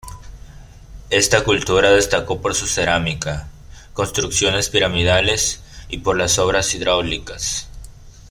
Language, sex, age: Spanish, male, under 19